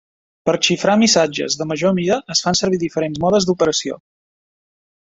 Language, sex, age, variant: Catalan, male, 30-39, Central